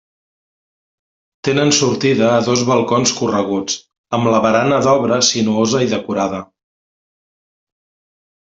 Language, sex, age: Catalan, male, 40-49